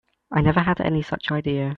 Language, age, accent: English, under 19, England English